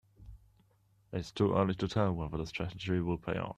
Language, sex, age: English, male, 19-29